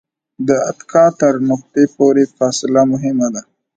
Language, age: Pashto, 19-29